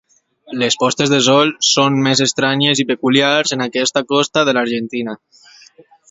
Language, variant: Catalan, Alacantí